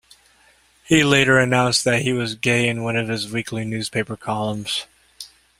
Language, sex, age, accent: English, male, 30-39, United States English